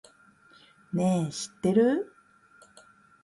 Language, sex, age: Japanese, female, 50-59